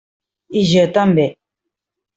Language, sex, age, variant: Catalan, female, 30-39, Central